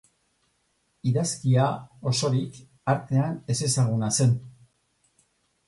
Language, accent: Basque, Mendebalekoa (Araba, Bizkaia, Gipuzkoako mendebaleko herri batzuk)